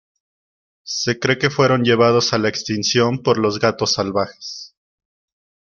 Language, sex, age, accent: Spanish, male, 19-29, México